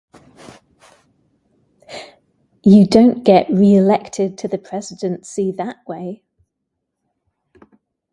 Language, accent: English, England English